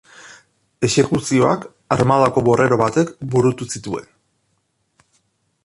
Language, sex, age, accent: Basque, male, 19-29, Erdialdekoa edo Nafarra (Gipuzkoa, Nafarroa)